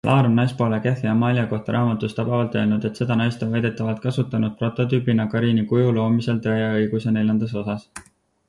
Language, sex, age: Estonian, male, 19-29